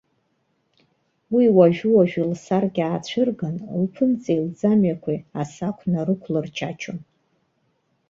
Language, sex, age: Abkhazian, female, 40-49